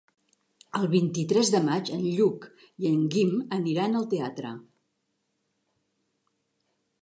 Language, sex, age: Catalan, female, 60-69